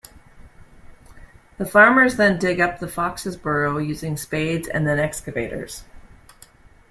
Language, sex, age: English, female, 40-49